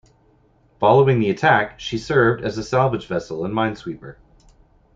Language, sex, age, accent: English, male, 40-49, Canadian English